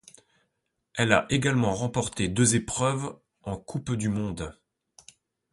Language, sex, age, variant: French, male, 40-49, Français de métropole